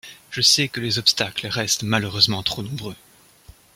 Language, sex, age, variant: French, male, 19-29, Français de métropole